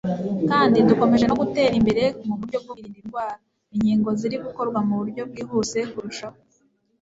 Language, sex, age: Kinyarwanda, female, 19-29